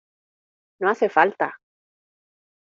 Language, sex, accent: Spanish, female, España: Islas Canarias